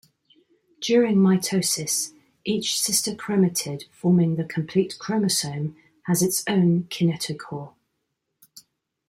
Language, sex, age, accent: English, female, 40-49, England English